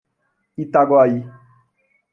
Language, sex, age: Portuguese, male, 19-29